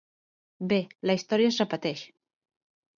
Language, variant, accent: Catalan, Central, central